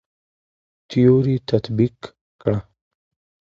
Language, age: Pashto, 19-29